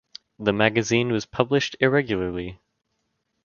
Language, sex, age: English, male, under 19